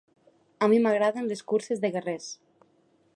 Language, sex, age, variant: Catalan, female, 19-29, Septentrional